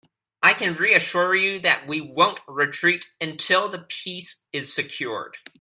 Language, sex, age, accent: English, male, under 19, Canadian English